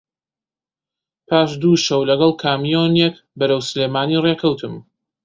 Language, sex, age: Central Kurdish, male, 19-29